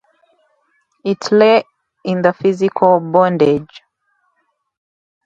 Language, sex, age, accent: English, female, 19-29, England English